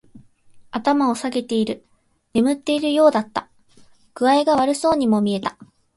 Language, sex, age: Japanese, female, 19-29